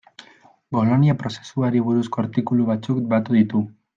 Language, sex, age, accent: Basque, male, 19-29, Mendebalekoa (Araba, Bizkaia, Gipuzkoako mendebaleko herri batzuk)